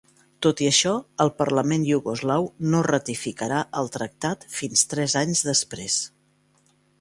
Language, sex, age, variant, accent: Catalan, female, 50-59, Central, central